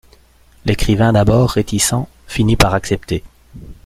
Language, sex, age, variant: French, male, 40-49, Français de métropole